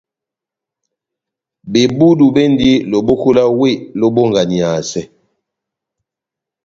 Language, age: Batanga, 60-69